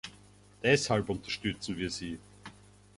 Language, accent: German, Österreichisches Deutsch